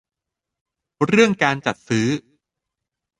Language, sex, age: Thai, male, 40-49